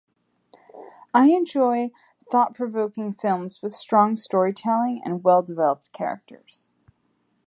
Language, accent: English, United States English